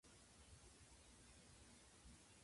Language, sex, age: Japanese, female, 19-29